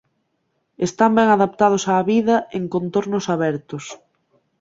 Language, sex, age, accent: Galician, female, 19-29, Central (gheada)